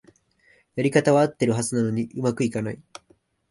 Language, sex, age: Japanese, male, 19-29